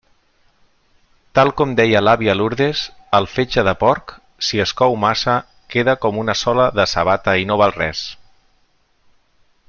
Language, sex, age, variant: Catalan, male, 40-49, Central